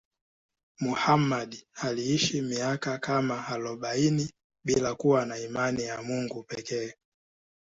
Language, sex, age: Swahili, male, 19-29